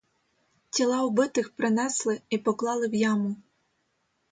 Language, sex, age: Ukrainian, female, 30-39